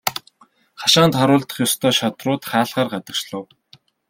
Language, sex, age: Mongolian, male, 19-29